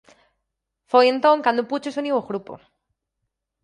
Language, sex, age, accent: Galician, female, 19-29, Atlántico (seseo e gheada)